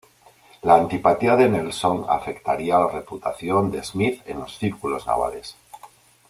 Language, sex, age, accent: Spanish, male, 40-49, España: Norte peninsular (Asturias, Castilla y León, Cantabria, País Vasco, Navarra, Aragón, La Rioja, Guadalajara, Cuenca)